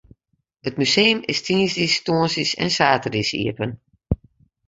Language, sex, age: Western Frisian, female, 50-59